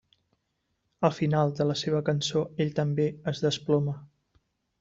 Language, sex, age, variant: Catalan, male, 30-39, Central